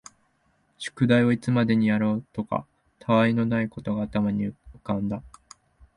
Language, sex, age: Japanese, male, 19-29